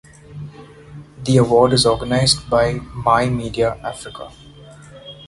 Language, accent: English, India and South Asia (India, Pakistan, Sri Lanka)